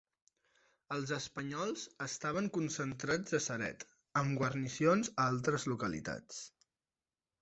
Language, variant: Catalan, Central